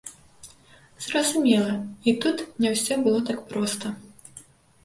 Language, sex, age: Belarusian, female, 19-29